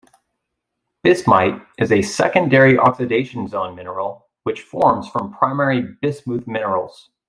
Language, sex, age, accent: English, male, 30-39, United States English